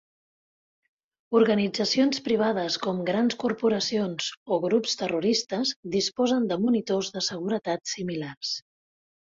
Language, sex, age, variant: Catalan, female, 40-49, Central